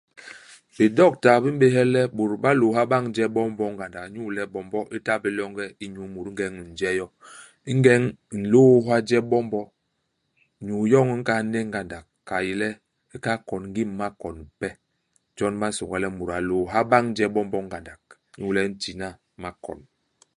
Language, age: Basaa, 40-49